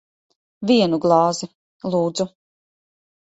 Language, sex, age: Latvian, female, 40-49